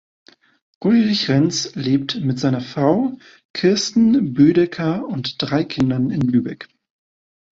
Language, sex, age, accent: German, male, 30-39, Deutschland Deutsch